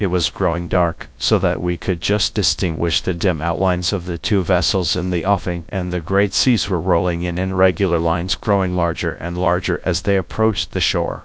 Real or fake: fake